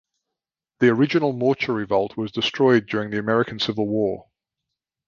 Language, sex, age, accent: English, male, 50-59, Australian English